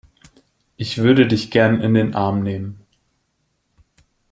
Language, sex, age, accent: German, male, 19-29, Deutschland Deutsch